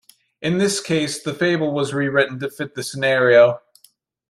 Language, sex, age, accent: English, male, 19-29, United States English